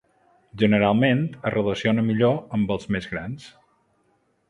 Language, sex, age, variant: Catalan, male, 40-49, Balear